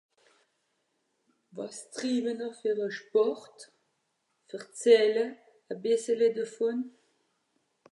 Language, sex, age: Swiss German, female, 50-59